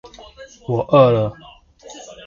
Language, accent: Chinese, 出生地：桃園市